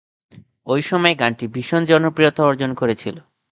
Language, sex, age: Bengali, male, 19-29